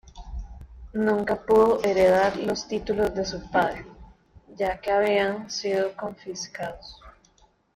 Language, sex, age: Spanish, female, 19-29